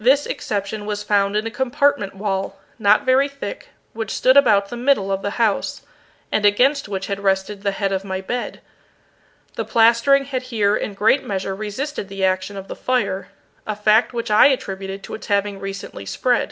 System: none